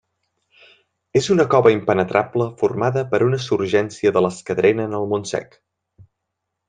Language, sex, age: Catalan, male, 19-29